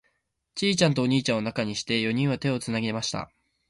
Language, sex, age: Japanese, male, under 19